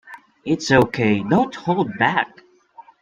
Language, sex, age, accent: English, male, 19-29, Filipino